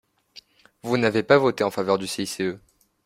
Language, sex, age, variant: French, male, 19-29, Français de métropole